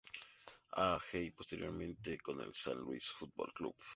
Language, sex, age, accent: Spanish, male, 19-29, México